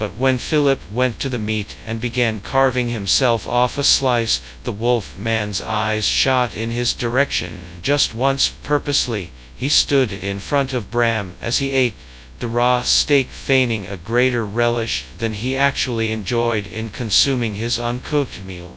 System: TTS, FastPitch